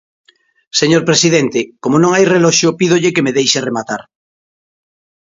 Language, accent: Galician, Normativo (estándar)